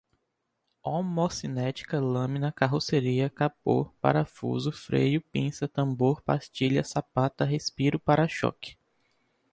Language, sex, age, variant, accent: Portuguese, male, 19-29, Portuguese (Brasil), Nordestino